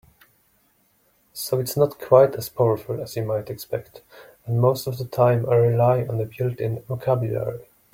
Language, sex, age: English, male, 30-39